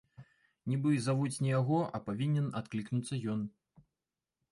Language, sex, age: Belarusian, male, 19-29